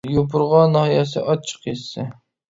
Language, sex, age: Uyghur, male, 30-39